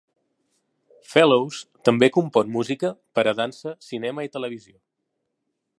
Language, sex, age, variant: Catalan, male, 40-49, Central